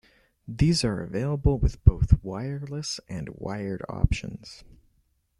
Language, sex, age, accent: English, male, under 19, Canadian English